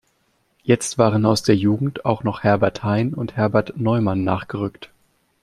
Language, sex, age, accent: German, male, 19-29, Deutschland Deutsch